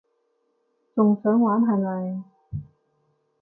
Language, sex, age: Cantonese, female, 19-29